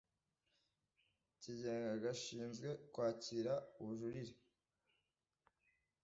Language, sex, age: Kinyarwanda, male, under 19